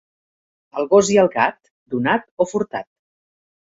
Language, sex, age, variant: Catalan, female, 40-49, Central